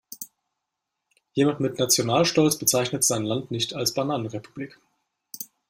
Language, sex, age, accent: German, male, 19-29, Deutschland Deutsch